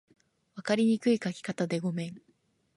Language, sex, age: Japanese, female, under 19